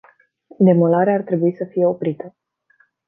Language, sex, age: Romanian, female, 19-29